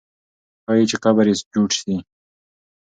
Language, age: Pashto, 19-29